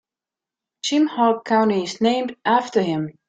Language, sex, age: English, female, 40-49